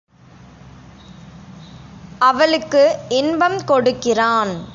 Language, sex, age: Tamil, female, under 19